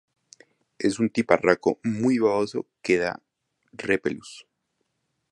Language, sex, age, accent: Spanish, male, 19-29, Andino-Pacífico: Colombia, Perú, Ecuador, oeste de Bolivia y Venezuela andina